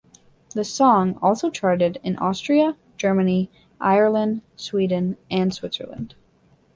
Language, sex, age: English, female, 19-29